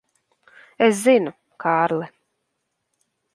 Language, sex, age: Latvian, female, 19-29